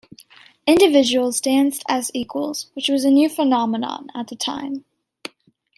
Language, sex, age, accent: English, female, under 19, United States English